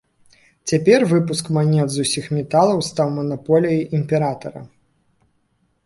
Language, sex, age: Belarusian, male, 19-29